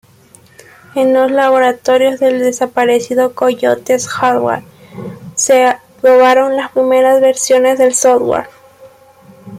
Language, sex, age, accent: Spanish, female, 19-29, Andino-Pacífico: Colombia, Perú, Ecuador, oeste de Bolivia y Venezuela andina